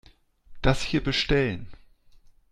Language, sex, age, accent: German, male, 40-49, Deutschland Deutsch